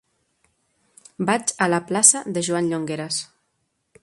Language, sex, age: Catalan, female, 30-39